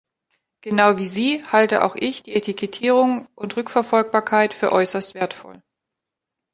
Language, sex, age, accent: German, female, 40-49, Deutschland Deutsch